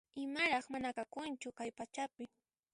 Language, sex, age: Puno Quechua, female, 19-29